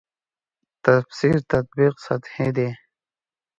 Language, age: Pashto, 19-29